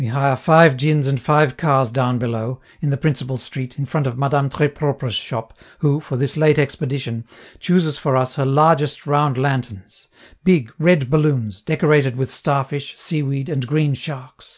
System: none